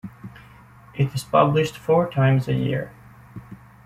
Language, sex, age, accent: English, male, 19-29, United States English